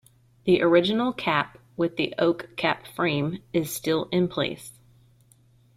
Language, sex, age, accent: English, female, 30-39, United States English